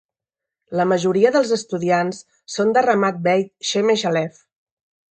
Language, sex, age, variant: Catalan, female, 40-49, Central